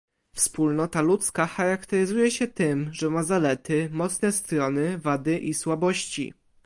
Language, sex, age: Polish, male, under 19